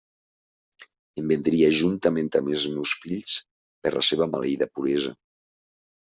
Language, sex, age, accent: Catalan, male, 40-49, valencià